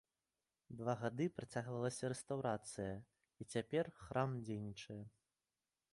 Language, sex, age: Belarusian, male, 19-29